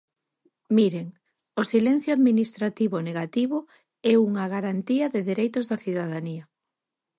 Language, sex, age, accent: Galician, female, 40-49, Normativo (estándar)